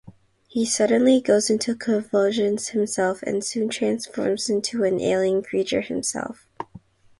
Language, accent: English, United States English; Filipino